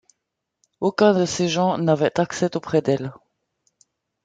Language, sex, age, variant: French, female, 40-49, Français de métropole